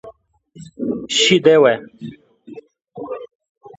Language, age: Zaza, 30-39